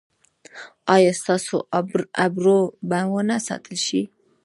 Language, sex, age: Pashto, female, 19-29